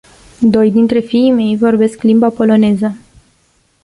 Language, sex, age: Romanian, female, 19-29